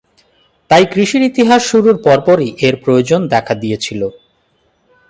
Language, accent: Bengali, Standard Bengali